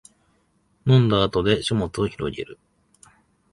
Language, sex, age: Japanese, male, 19-29